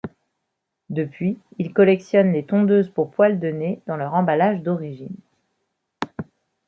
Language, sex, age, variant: French, female, 30-39, Français de métropole